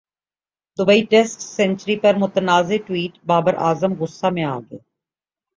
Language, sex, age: Urdu, male, 19-29